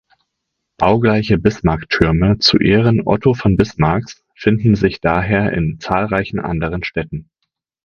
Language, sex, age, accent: German, male, 19-29, Deutschland Deutsch